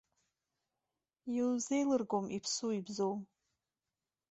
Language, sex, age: Abkhazian, female, 30-39